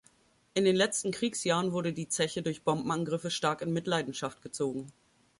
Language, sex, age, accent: German, female, 19-29, Deutschland Deutsch